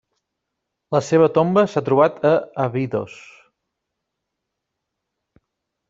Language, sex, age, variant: Catalan, male, 30-39, Nord-Occidental